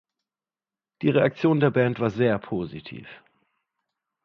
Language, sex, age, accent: German, male, 30-39, Deutschland Deutsch